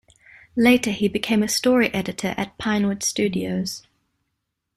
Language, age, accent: English, 19-29, New Zealand English